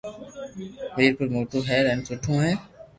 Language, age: Loarki, 40-49